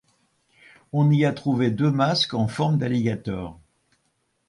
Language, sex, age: French, male, 70-79